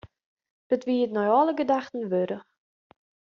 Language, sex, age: Western Frisian, female, 30-39